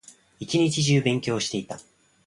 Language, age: Japanese, 19-29